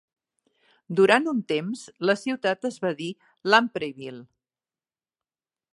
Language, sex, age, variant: Catalan, female, 60-69, Central